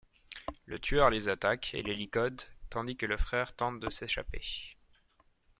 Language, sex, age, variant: French, male, 19-29, Français de métropole